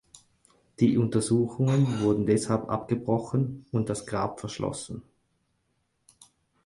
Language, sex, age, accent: German, male, 30-39, Schweizerdeutsch